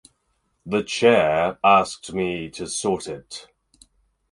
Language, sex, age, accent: English, male, 30-39, England English